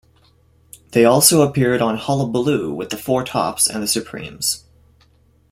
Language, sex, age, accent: English, male, 19-29, Canadian English